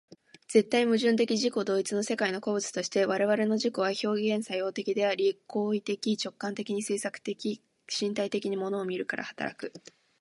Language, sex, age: Japanese, female, 19-29